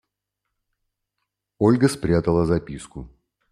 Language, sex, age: Russian, male, 50-59